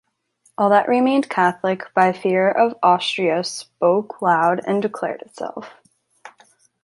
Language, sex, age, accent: English, female, 19-29, United States English